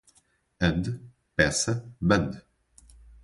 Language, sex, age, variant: Portuguese, male, 19-29, Portuguese (Portugal)